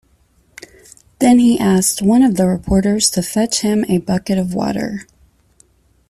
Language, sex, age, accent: English, female, 40-49, United States English